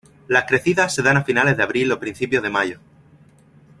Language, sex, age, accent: Spanish, male, 30-39, España: Sur peninsular (Andalucia, Extremadura, Murcia)